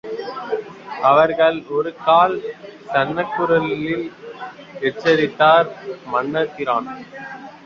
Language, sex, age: Tamil, male, 19-29